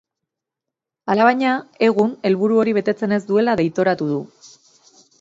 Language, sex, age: Basque, female, 30-39